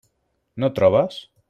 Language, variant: Catalan, Central